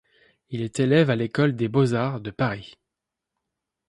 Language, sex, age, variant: French, male, 30-39, Français de métropole